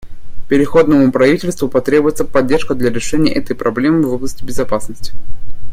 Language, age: Russian, 19-29